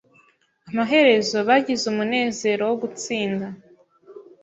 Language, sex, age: Kinyarwanda, female, 19-29